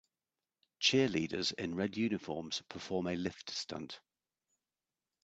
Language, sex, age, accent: English, male, 50-59, England English